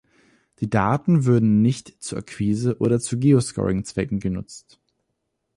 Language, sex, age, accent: German, male, 19-29, Deutschland Deutsch